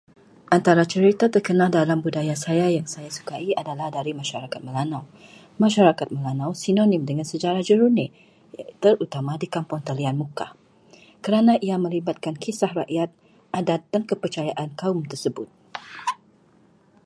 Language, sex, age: Malay, female, 40-49